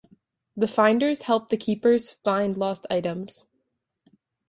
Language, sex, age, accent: English, female, under 19, United States English